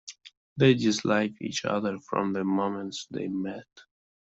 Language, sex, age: English, male, 19-29